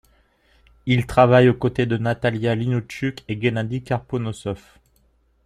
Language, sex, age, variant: French, male, 40-49, Français de métropole